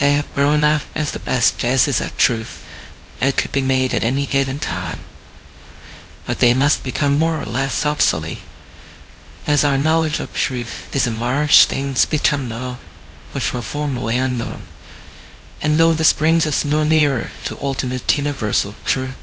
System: TTS, VITS